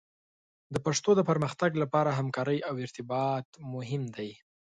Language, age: Pashto, 19-29